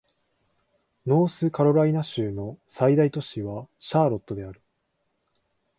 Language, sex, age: Japanese, male, 19-29